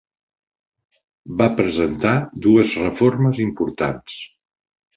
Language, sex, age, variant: Catalan, male, 60-69, Central